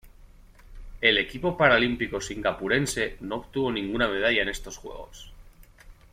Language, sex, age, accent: Spanish, male, 19-29, España: Norte peninsular (Asturias, Castilla y León, Cantabria, País Vasco, Navarra, Aragón, La Rioja, Guadalajara, Cuenca)